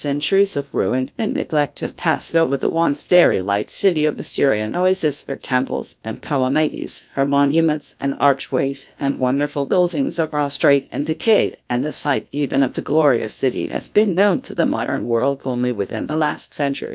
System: TTS, GlowTTS